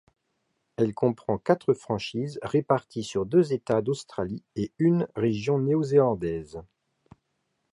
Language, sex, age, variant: French, male, 50-59, Français de métropole